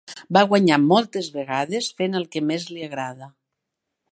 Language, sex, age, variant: Catalan, female, 60-69, Nord-Occidental